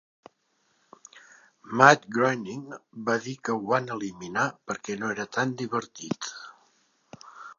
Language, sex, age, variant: Catalan, male, 60-69, Central